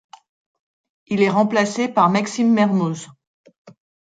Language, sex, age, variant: French, female, 40-49, Français de métropole